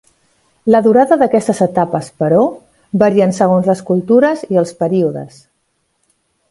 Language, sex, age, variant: Catalan, female, 40-49, Central